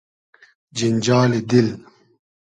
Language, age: Hazaragi, 30-39